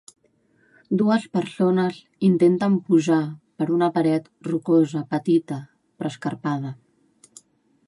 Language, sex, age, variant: Catalan, female, 19-29, Central